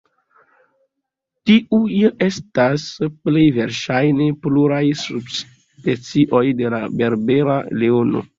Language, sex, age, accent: Esperanto, male, 30-39, Internacia